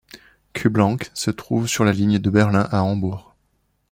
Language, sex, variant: French, male, Français de métropole